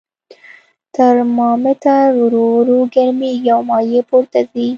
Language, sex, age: Pashto, female, 19-29